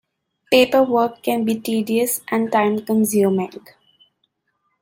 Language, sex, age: English, female, 19-29